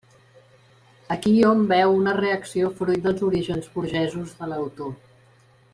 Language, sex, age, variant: Catalan, female, 50-59, Central